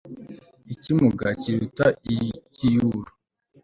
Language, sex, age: Kinyarwanda, male, 19-29